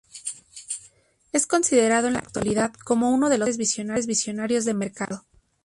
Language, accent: Spanish, México